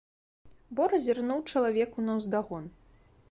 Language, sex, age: Belarusian, female, 19-29